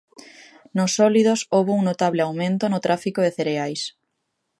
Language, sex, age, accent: Galician, female, 19-29, Normativo (estándar)